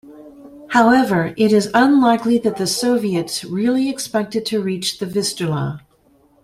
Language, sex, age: English, female, 40-49